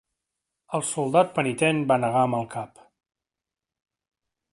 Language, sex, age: Catalan, male, 30-39